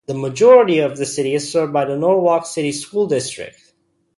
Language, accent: English, United States English